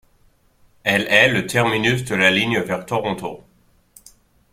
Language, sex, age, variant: French, male, 30-39, Français de métropole